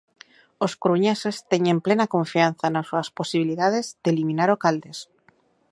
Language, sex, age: Galician, female, 30-39